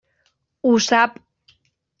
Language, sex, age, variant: Catalan, female, 19-29, Central